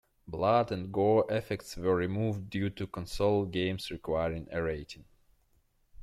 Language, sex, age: English, male, 19-29